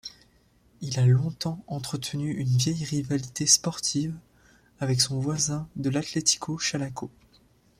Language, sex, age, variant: French, male, 19-29, Français de métropole